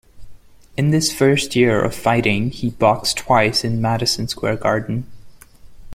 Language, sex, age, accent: English, male, 30-39, India and South Asia (India, Pakistan, Sri Lanka)